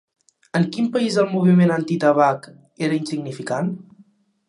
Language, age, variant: Catalan, under 19, Central